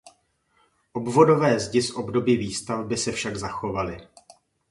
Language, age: Czech, 40-49